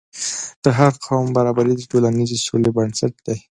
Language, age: Pashto, 19-29